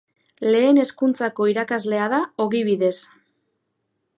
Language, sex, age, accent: Basque, female, 19-29, Mendebalekoa (Araba, Bizkaia, Gipuzkoako mendebaleko herri batzuk)